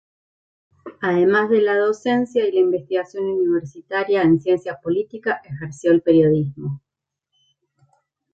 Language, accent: Spanish, Rioplatense: Argentina, Uruguay, este de Bolivia, Paraguay